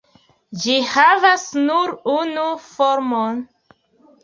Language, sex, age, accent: Esperanto, female, 30-39, Internacia